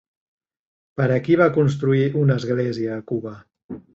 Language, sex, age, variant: Catalan, male, 50-59, Central